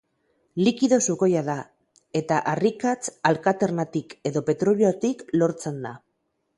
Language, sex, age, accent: Basque, female, 40-49, Mendebalekoa (Araba, Bizkaia, Gipuzkoako mendebaleko herri batzuk)